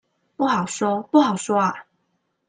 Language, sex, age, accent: Chinese, female, 19-29, 出生地：臺南市